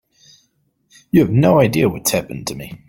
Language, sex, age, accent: English, male, 19-29, New Zealand English